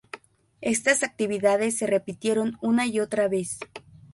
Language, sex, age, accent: Spanish, female, 19-29, México